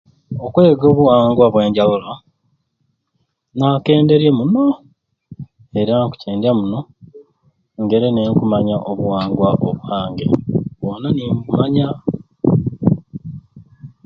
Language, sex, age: Ruuli, male, 30-39